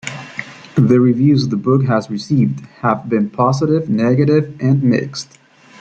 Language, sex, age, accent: English, male, 19-29, United States English